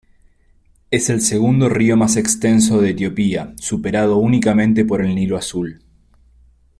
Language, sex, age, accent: Spanish, male, 30-39, Rioplatense: Argentina, Uruguay, este de Bolivia, Paraguay